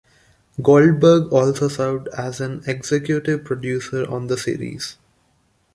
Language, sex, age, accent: English, male, 19-29, India and South Asia (India, Pakistan, Sri Lanka)